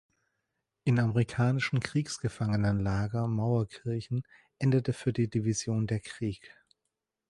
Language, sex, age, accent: German, male, 30-39, Deutschland Deutsch